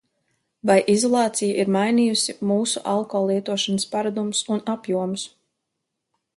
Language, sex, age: Latvian, female, 19-29